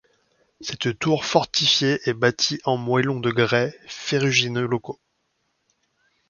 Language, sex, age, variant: French, male, 40-49, Français de métropole